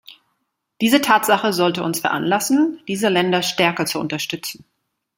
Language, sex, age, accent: German, female, 40-49, Deutschland Deutsch